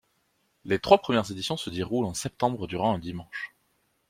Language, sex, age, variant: French, male, 19-29, Français de métropole